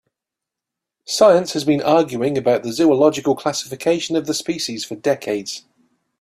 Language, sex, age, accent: English, male, 40-49, England English